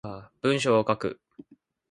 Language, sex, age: Japanese, male, 19-29